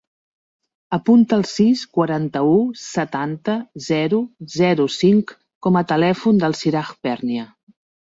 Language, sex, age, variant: Catalan, female, 50-59, Central